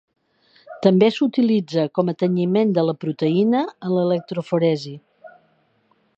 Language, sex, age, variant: Catalan, female, 60-69, Central